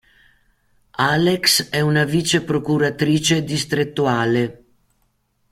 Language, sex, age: Italian, female, 60-69